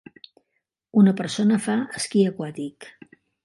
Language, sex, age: Catalan, female, 60-69